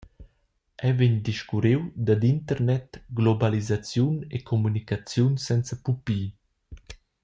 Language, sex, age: Romansh, male, 19-29